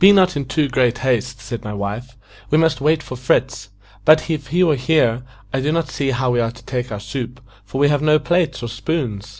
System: none